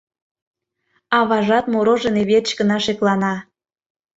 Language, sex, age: Mari, female, 19-29